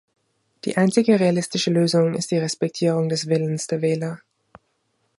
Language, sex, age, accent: German, female, 19-29, Österreichisches Deutsch